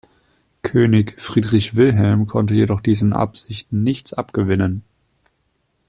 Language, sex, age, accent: German, male, 19-29, Deutschland Deutsch